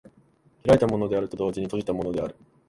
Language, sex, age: Japanese, male, 19-29